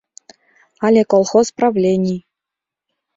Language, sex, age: Mari, female, 19-29